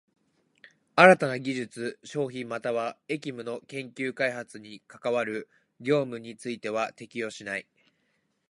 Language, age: Japanese, 19-29